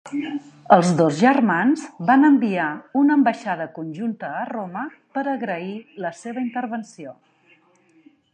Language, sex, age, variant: Catalan, female, 50-59, Central